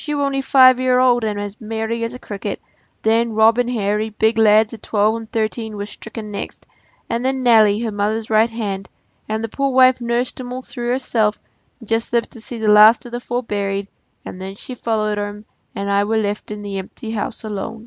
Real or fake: real